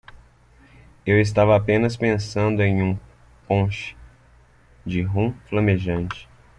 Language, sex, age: Portuguese, male, 30-39